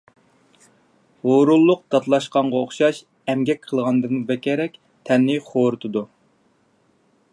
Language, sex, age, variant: Uyghur, male, 80-89, ئۇيغۇر تىلى